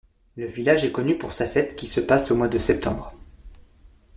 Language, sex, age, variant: French, male, 30-39, Français de métropole